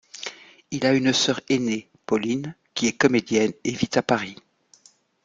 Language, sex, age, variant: French, female, 50-59, Français de métropole